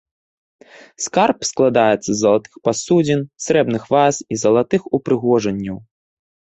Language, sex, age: Belarusian, male, 19-29